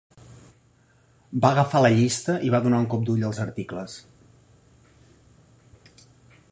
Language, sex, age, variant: Catalan, male, 40-49, Central